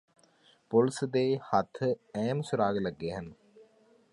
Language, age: Punjabi, 30-39